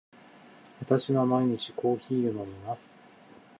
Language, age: Japanese, 30-39